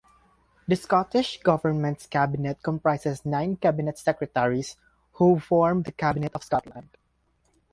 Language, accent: English, Filipino